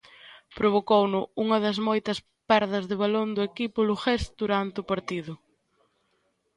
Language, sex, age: Galician, female, 19-29